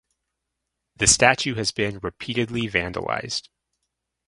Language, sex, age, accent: English, male, 30-39, United States English